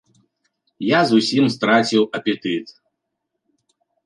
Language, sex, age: Belarusian, male, 40-49